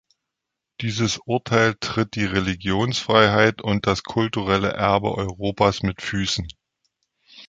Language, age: German, 40-49